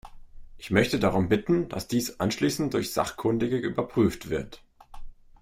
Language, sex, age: German, male, 30-39